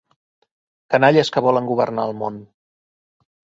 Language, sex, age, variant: Catalan, male, 40-49, Central